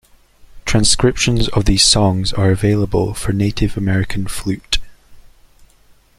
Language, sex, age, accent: English, male, under 19, Scottish English